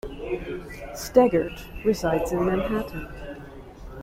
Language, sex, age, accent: English, female, 40-49, United States English